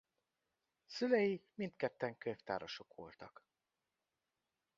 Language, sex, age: Hungarian, male, 40-49